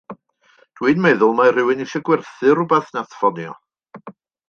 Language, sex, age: Welsh, male, 60-69